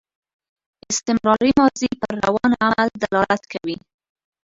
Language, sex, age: Pashto, female, 19-29